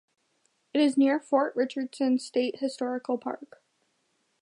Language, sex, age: English, female, 19-29